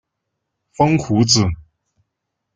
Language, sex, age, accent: Chinese, male, 19-29, 出生地：四川省